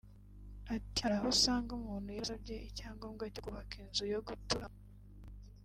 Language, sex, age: Kinyarwanda, female, 19-29